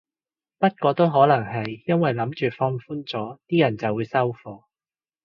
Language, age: Cantonese, 40-49